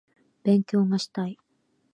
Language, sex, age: Japanese, female, 19-29